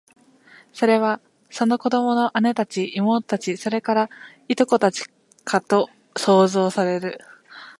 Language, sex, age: Japanese, female, 19-29